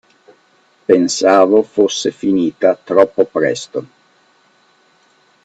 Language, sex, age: Italian, male, 40-49